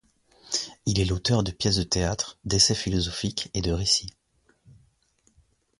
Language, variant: French, Français de métropole